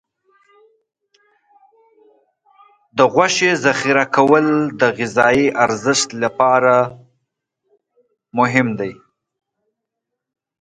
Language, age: Pashto, 40-49